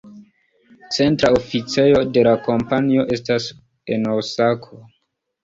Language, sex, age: Esperanto, male, 19-29